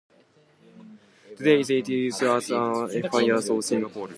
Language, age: English, 19-29